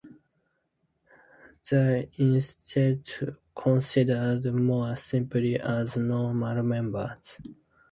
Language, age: English, 19-29